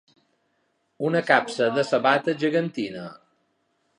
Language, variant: Catalan, Balear